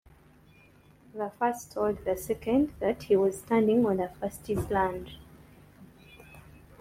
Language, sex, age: English, female, 19-29